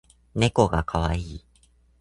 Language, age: Japanese, 19-29